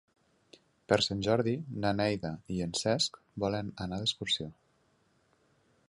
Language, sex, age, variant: Catalan, male, 30-39, Nord-Occidental